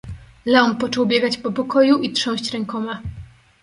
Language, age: Polish, 19-29